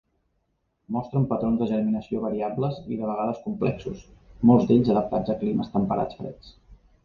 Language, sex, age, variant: Catalan, male, 30-39, Central